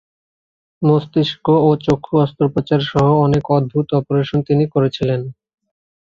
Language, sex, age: Bengali, male, 19-29